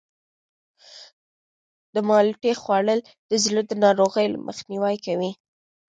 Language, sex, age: Pashto, female, 19-29